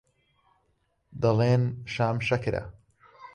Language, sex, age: Central Kurdish, male, 19-29